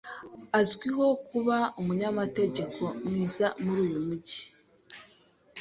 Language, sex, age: Kinyarwanda, female, 19-29